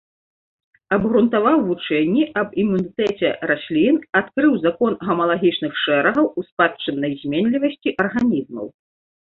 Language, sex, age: Belarusian, female, 40-49